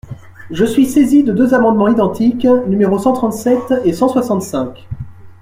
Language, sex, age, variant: French, male, 19-29, Français de métropole